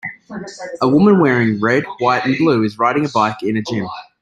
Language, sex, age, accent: English, male, 30-39, Australian English